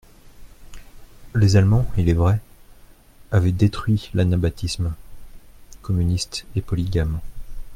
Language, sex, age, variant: French, male, 30-39, Français de métropole